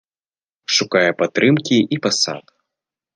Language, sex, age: Belarusian, male, under 19